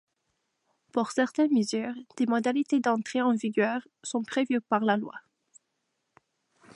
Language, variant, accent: French, Français d'Amérique du Nord, Français du Canada